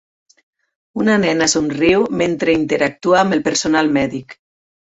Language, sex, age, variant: Catalan, female, 60-69, Central